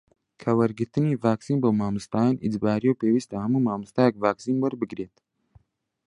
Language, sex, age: Central Kurdish, male, 19-29